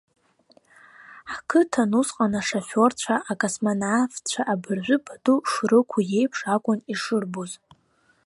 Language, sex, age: Abkhazian, female, 19-29